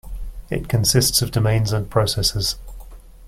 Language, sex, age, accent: English, male, 40-49, England English